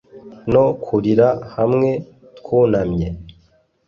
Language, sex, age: Kinyarwanda, male, 19-29